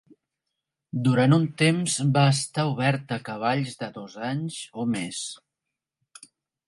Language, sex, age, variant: Catalan, male, 40-49, Central